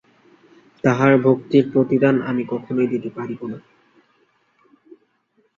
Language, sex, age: Bengali, male, 19-29